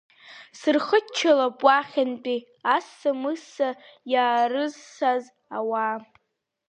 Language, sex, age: Abkhazian, female, under 19